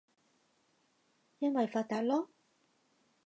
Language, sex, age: Cantonese, female, 40-49